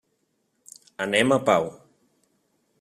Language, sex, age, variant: Catalan, male, 19-29, Central